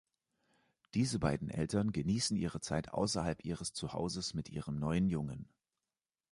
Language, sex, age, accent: German, male, 30-39, Deutschland Deutsch